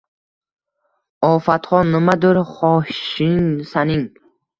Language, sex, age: Uzbek, male, under 19